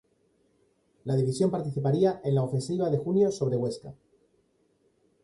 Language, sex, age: Spanish, male, 40-49